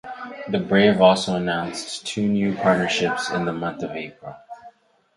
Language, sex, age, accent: English, male, 19-29, United States English